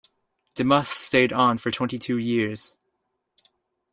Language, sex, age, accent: English, male, 19-29, Canadian English